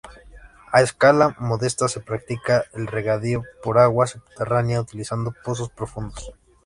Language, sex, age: Spanish, male, 19-29